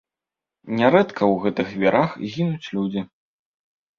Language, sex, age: Belarusian, male, under 19